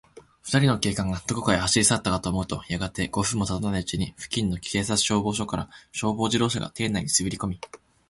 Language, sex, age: Japanese, male, 19-29